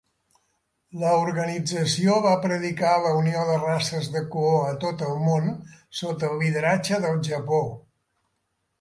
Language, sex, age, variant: Catalan, male, 70-79, Central